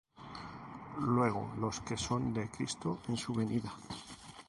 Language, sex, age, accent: Spanish, male, 40-49, España: Norte peninsular (Asturias, Castilla y León, Cantabria, País Vasco, Navarra, Aragón, La Rioja, Guadalajara, Cuenca)